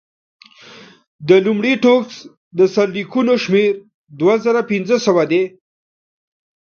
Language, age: Pashto, 30-39